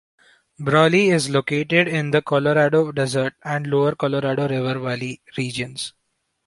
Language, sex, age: English, male, 19-29